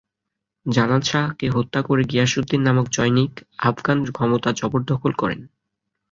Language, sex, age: Bengali, male, 19-29